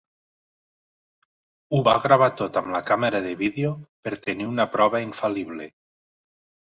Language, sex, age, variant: Catalan, male, 40-49, Nord-Occidental